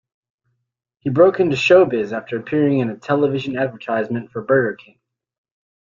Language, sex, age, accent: English, male, 30-39, United States English